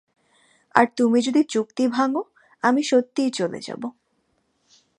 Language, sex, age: Bengali, female, 19-29